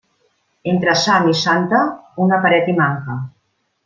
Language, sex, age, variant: Catalan, female, 50-59, Central